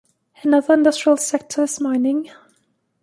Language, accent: English, England English